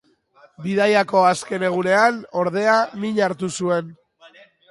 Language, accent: Basque, Mendebalekoa (Araba, Bizkaia, Gipuzkoako mendebaleko herri batzuk)